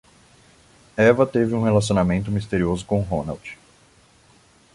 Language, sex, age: Portuguese, male, 19-29